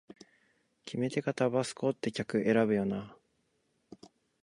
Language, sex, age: Japanese, male, 19-29